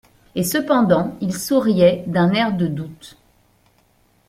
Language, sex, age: French, female, 40-49